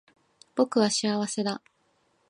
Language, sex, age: Japanese, female, 19-29